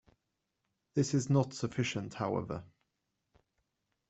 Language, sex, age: English, male, 30-39